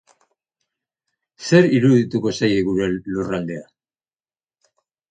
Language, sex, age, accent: Basque, male, 50-59, Mendebalekoa (Araba, Bizkaia, Gipuzkoako mendebaleko herri batzuk)